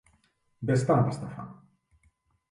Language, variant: Catalan, Central